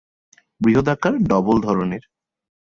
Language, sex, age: Bengali, male, 30-39